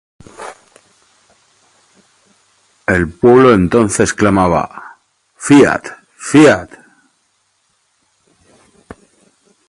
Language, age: Spanish, 40-49